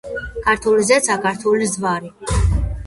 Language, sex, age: Georgian, female, under 19